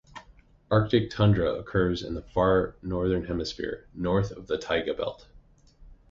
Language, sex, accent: English, male, United States English